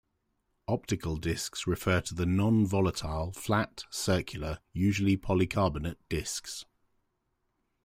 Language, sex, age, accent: English, male, 40-49, England English